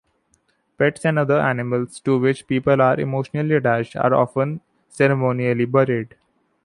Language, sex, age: English, male, 19-29